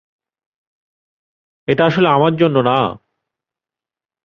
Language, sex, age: Bengali, male, 30-39